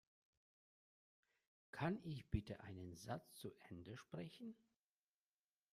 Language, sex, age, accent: German, male, 40-49, Russisch Deutsch